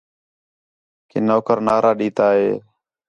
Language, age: Khetrani, 19-29